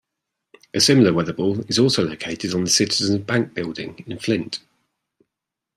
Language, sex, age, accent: English, male, 30-39, England English